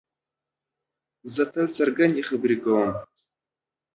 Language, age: Pashto, under 19